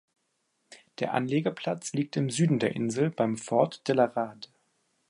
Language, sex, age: German, male, 19-29